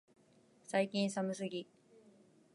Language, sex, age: Japanese, female, 19-29